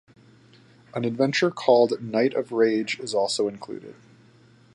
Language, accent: English, United States English